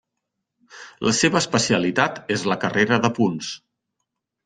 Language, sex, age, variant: Catalan, male, 50-59, Central